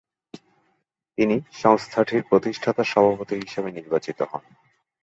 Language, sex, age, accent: Bengali, male, 40-49, Bangladeshi